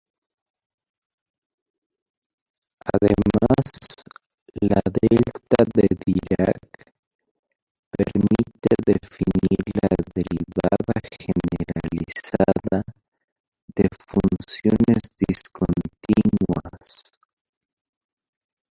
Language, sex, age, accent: Spanish, male, 19-29, Andino-Pacífico: Colombia, Perú, Ecuador, oeste de Bolivia y Venezuela andina